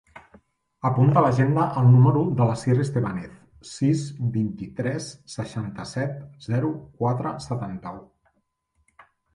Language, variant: Catalan, Central